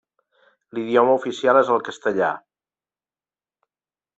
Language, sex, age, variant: Catalan, male, 40-49, Central